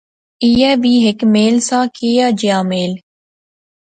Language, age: Pahari-Potwari, 19-29